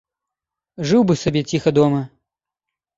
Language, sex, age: Belarusian, male, 19-29